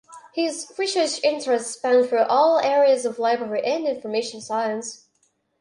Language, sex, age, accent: English, female, under 19, England English